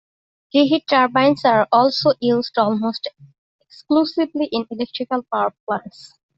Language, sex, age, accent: English, female, 19-29, United States English